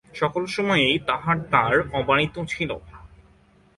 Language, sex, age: Bengali, male, 19-29